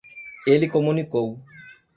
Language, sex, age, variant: Portuguese, male, 40-49, Portuguese (Brasil)